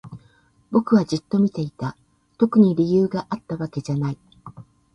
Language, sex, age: Japanese, female, 60-69